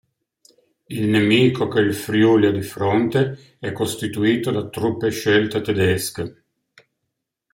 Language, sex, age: Italian, male, 60-69